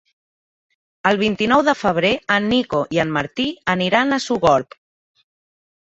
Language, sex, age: Catalan, female, 30-39